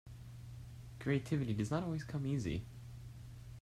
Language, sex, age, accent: English, male, 19-29, United States English